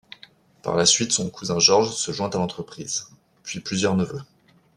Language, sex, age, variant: French, male, 30-39, Français de métropole